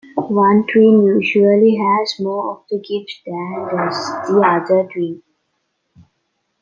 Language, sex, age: English, female, 19-29